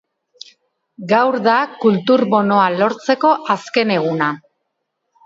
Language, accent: Basque, Mendebalekoa (Araba, Bizkaia, Gipuzkoako mendebaleko herri batzuk)